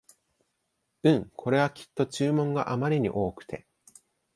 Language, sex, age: Japanese, male, 19-29